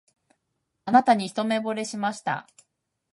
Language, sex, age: Japanese, female, 40-49